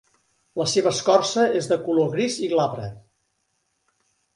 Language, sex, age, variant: Catalan, male, 60-69, Central